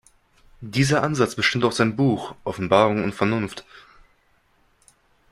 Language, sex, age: German, male, 19-29